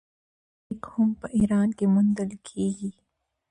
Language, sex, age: Pashto, female, 19-29